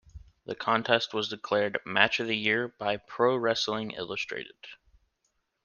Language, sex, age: English, male, 19-29